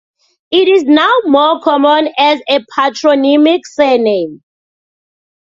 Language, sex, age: English, female, 19-29